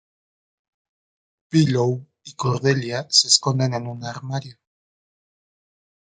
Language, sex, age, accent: Spanish, male, 40-49, México